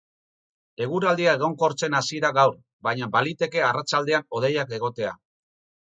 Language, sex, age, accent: Basque, male, 50-59, Mendebalekoa (Araba, Bizkaia, Gipuzkoako mendebaleko herri batzuk)